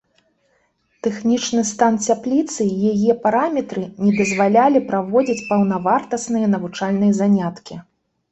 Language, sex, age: Belarusian, female, 40-49